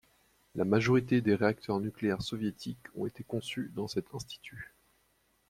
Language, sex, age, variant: French, male, 19-29, Français de métropole